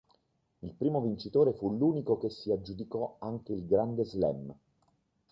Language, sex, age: Italian, male, 50-59